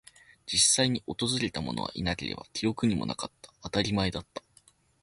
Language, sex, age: Japanese, male, 19-29